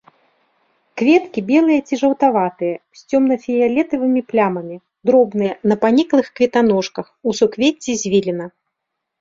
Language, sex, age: Belarusian, female, 40-49